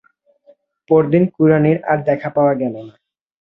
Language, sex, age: Bengali, male, 19-29